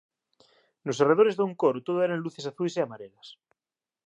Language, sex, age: Galician, male, 30-39